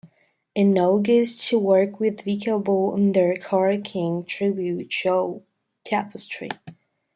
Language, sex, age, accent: English, female, under 19, United States English